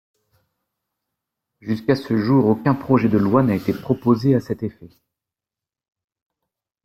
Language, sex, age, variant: French, male, 40-49, Français de métropole